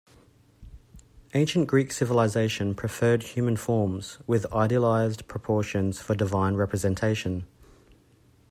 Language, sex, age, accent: English, male, 30-39, Australian English